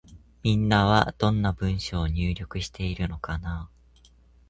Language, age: Japanese, 19-29